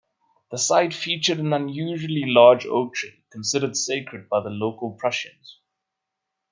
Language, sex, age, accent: English, male, 30-39, Southern African (South Africa, Zimbabwe, Namibia)